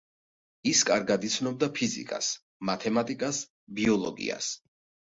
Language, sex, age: Georgian, male, 40-49